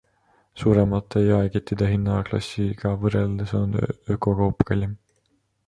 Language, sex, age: Estonian, male, 19-29